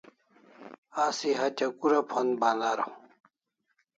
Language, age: Kalasha, 40-49